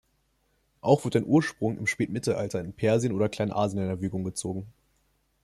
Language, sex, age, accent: German, male, 19-29, Deutschland Deutsch